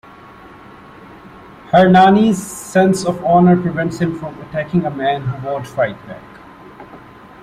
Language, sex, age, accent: English, male, 30-39, India and South Asia (India, Pakistan, Sri Lanka)